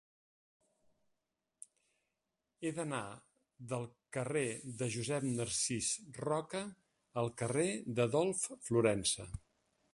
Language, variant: Catalan, Central